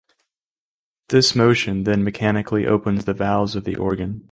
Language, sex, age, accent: English, male, 19-29, United States English